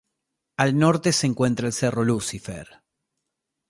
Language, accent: Spanish, Rioplatense: Argentina, Uruguay, este de Bolivia, Paraguay